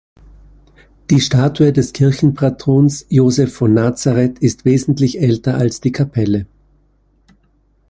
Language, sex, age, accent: German, male, 50-59, Österreichisches Deutsch